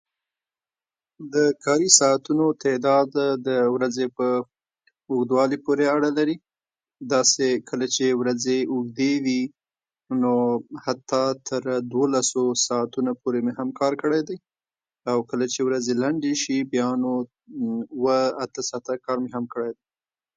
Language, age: Pashto, 30-39